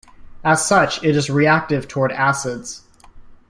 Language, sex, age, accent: English, male, 19-29, United States English